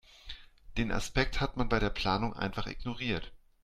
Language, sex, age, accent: German, male, 40-49, Deutschland Deutsch